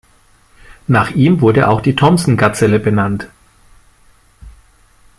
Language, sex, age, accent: German, male, 40-49, Deutschland Deutsch